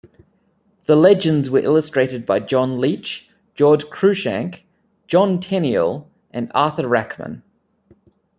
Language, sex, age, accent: English, male, 30-39, Australian English